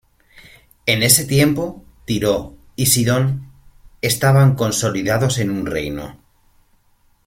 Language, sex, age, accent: Spanish, male, 30-39, España: Norte peninsular (Asturias, Castilla y León, Cantabria, País Vasco, Navarra, Aragón, La Rioja, Guadalajara, Cuenca)